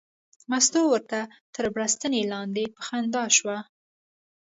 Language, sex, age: Pashto, female, 19-29